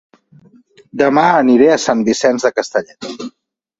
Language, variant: Catalan, Central